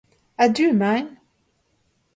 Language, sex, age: Breton, female, 50-59